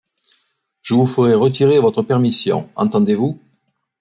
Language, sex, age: French, male, 40-49